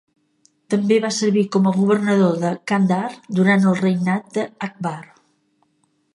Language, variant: Catalan, Central